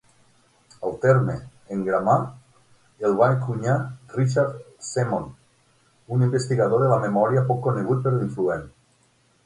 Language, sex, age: Catalan, male, 50-59